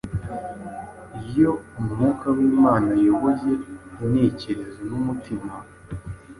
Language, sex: Kinyarwanda, male